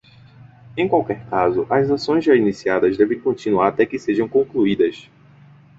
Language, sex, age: Portuguese, male, 19-29